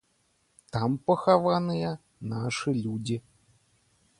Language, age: Belarusian, 30-39